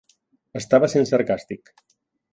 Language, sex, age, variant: Catalan, male, 40-49, Central